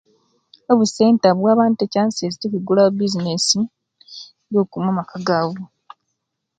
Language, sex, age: Kenyi, female, 19-29